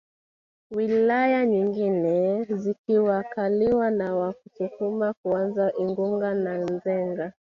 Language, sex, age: Swahili, female, 19-29